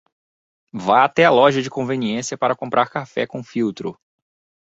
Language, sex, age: Portuguese, male, 19-29